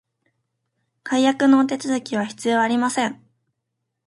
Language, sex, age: Japanese, female, 19-29